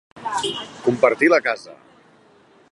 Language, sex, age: Catalan, male, 50-59